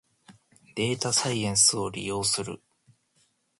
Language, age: Japanese, 19-29